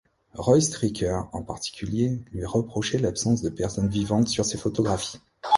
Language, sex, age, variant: French, male, 50-59, Français de métropole